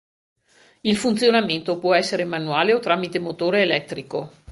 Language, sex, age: Italian, female, 60-69